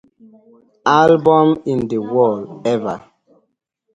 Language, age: English, 19-29